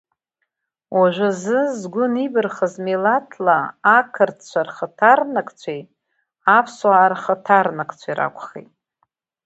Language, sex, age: Abkhazian, female, 50-59